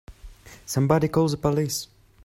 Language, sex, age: English, male, under 19